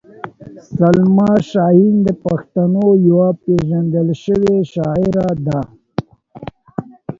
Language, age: Pashto, 30-39